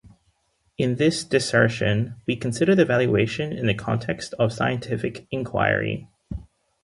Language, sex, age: English, male, 19-29